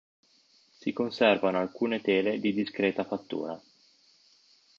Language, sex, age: Italian, male, 30-39